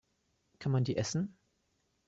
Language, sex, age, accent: German, male, 19-29, Deutschland Deutsch